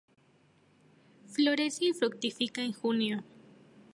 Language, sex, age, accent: Spanish, female, 19-29, México